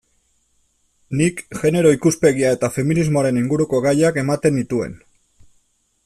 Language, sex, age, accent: Basque, male, 40-49, Erdialdekoa edo Nafarra (Gipuzkoa, Nafarroa)